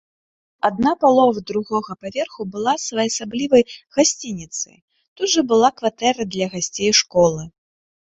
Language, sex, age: Belarusian, female, 30-39